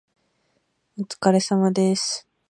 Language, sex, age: Japanese, female, 19-29